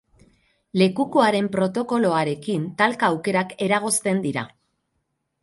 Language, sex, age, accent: Basque, female, 50-59, Mendebalekoa (Araba, Bizkaia, Gipuzkoako mendebaleko herri batzuk)